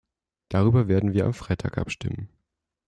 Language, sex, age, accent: German, male, 19-29, Deutschland Deutsch